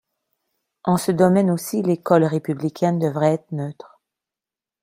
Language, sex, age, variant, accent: French, female, 40-49, Français d'Amérique du Nord, Français du Canada